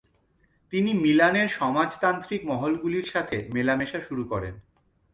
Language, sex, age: Bengali, male, 30-39